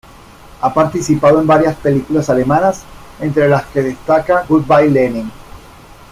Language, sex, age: Spanish, male, 50-59